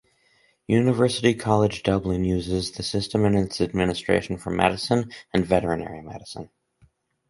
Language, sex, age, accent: English, male, 19-29, United States English